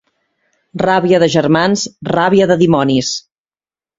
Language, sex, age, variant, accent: Catalan, female, 40-49, Central, Català central